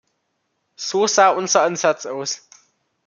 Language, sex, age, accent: German, male, under 19, Deutschland Deutsch